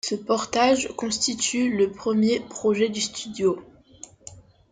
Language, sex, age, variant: French, female, 19-29, Français de métropole